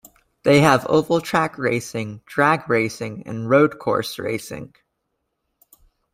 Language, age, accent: English, 19-29, United States English